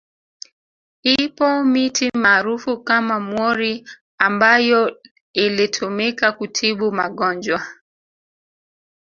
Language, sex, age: Swahili, female, 30-39